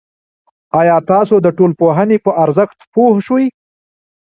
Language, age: Pashto, 40-49